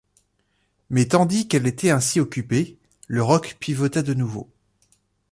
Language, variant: French, Français de métropole